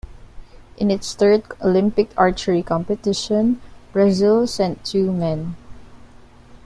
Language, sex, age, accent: English, female, 19-29, Filipino